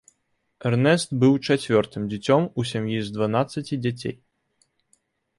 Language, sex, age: Belarusian, male, 19-29